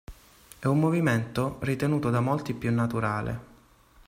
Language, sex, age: Italian, male, 19-29